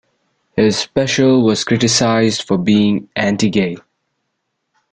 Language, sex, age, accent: English, male, 19-29, India and South Asia (India, Pakistan, Sri Lanka)